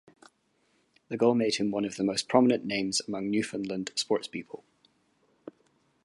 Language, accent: English, Scottish English